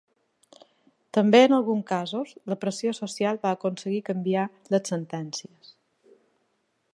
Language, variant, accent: Catalan, Balear, balear